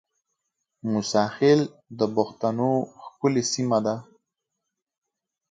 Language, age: Pashto, 19-29